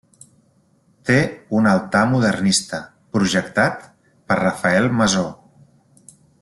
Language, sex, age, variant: Catalan, male, 40-49, Central